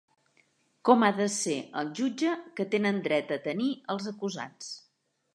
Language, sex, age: Catalan, female, 50-59